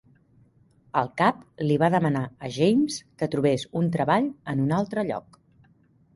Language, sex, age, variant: Catalan, female, 30-39, Central